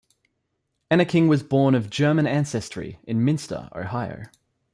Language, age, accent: English, 19-29, Australian English